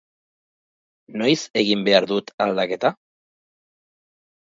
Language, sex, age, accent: Basque, male, 40-49, Batua